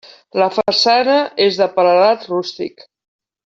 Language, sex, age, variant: Catalan, female, 60-69, Nord-Occidental